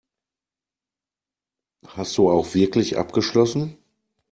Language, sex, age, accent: German, male, 40-49, Deutschland Deutsch